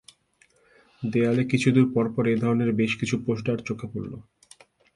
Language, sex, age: Bengali, male, 19-29